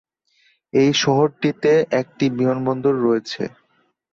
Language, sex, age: Bengali, male, 19-29